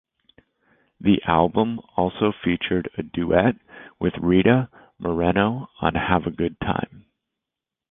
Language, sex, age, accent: English, male, 30-39, United States English